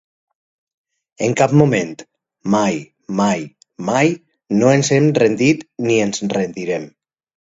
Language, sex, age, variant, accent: Catalan, male, 40-49, Valencià central, central; valencià